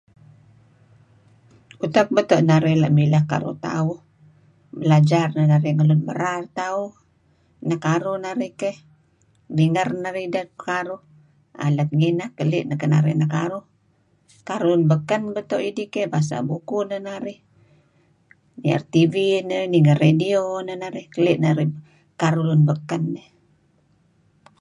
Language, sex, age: Kelabit, female, 60-69